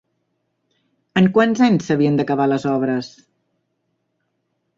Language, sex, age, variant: Catalan, female, 50-59, Central